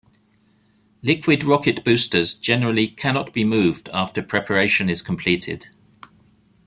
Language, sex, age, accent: English, male, 50-59, England English